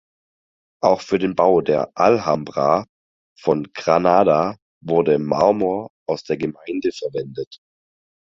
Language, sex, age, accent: German, male, 19-29, Deutschland Deutsch